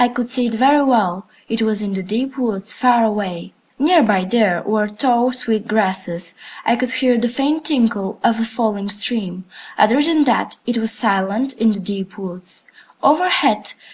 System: none